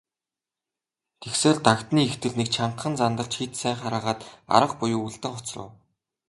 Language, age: Mongolian, 19-29